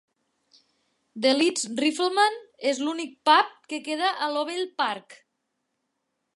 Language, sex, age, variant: Catalan, female, 19-29, Nord-Occidental